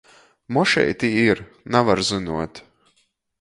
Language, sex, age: Latgalian, male, 19-29